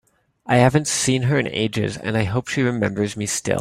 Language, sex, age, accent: English, male, 30-39, United States English